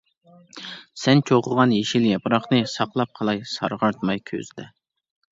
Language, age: Uyghur, 19-29